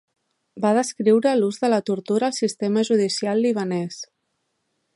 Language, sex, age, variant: Catalan, female, 40-49, Central